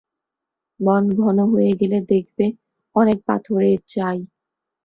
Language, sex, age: Bengali, female, 19-29